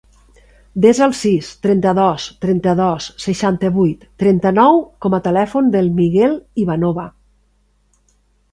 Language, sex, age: Catalan, female, 60-69